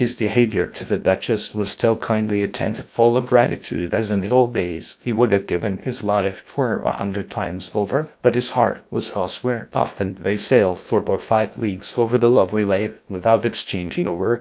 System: TTS, GlowTTS